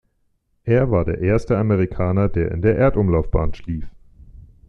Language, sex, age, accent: German, male, 40-49, Deutschland Deutsch